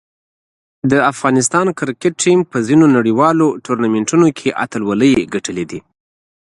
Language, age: Pashto, 30-39